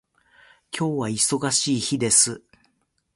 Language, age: Japanese, 50-59